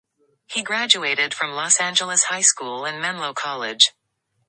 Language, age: English, under 19